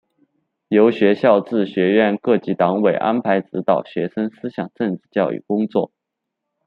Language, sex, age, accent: Chinese, male, 19-29, 出生地：四川省